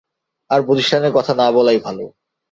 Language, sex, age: Bengali, male, 19-29